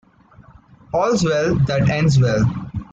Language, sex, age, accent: English, male, under 19, India and South Asia (India, Pakistan, Sri Lanka)